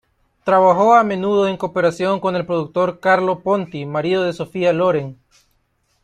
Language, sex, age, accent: Spanish, male, 19-29, América central